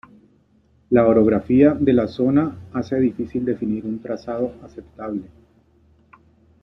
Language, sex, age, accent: Spanish, male, 40-49, Caribe: Cuba, Venezuela, Puerto Rico, República Dominicana, Panamá, Colombia caribeña, México caribeño, Costa del golfo de México